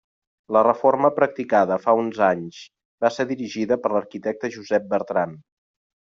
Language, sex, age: Catalan, male, 40-49